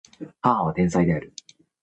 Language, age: Japanese, 19-29